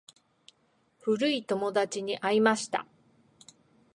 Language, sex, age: Japanese, female, 50-59